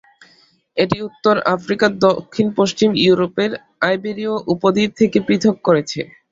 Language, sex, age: Bengali, male, under 19